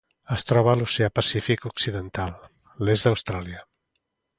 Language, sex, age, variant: Catalan, male, 50-59, Central